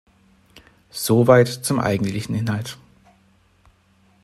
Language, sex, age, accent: German, male, 30-39, Deutschland Deutsch